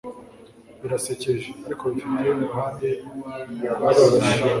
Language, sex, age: Kinyarwanda, male, 19-29